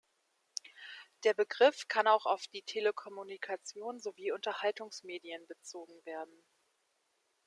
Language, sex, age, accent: German, female, 30-39, Deutschland Deutsch